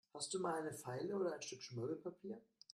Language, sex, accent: German, male, Deutschland Deutsch